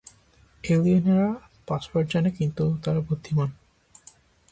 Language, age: Bengali, 19-29